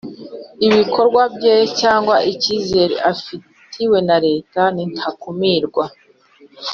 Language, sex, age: Kinyarwanda, female, 30-39